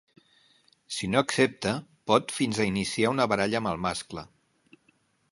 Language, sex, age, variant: Catalan, male, 50-59, Central